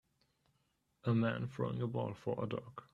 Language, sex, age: English, male, 19-29